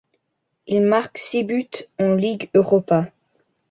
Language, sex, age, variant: French, male, under 19, Français de métropole